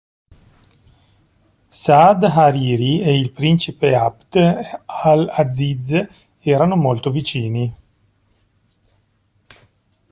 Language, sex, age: Italian, male, 40-49